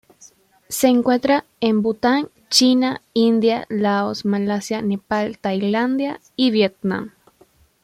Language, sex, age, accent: Spanish, female, under 19, Andino-Pacífico: Colombia, Perú, Ecuador, oeste de Bolivia y Venezuela andina